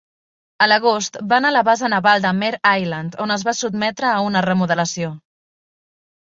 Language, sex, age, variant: Catalan, female, 19-29, Central